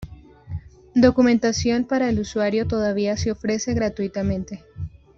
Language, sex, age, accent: Spanish, female, 19-29, Caribe: Cuba, Venezuela, Puerto Rico, República Dominicana, Panamá, Colombia caribeña, México caribeño, Costa del golfo de México